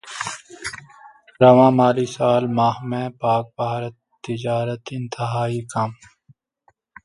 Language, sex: Urdu, male